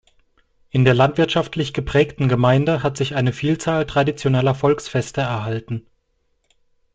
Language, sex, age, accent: German, male, 30-39, Deutschland Deutsch